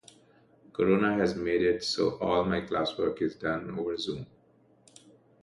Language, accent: English, India and South Asia (India, Pakistan, Sri Lanka)